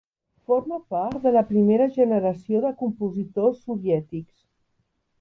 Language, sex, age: Catalan, female, 50-59